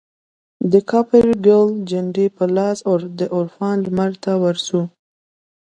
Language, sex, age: Pashto, female, 19-29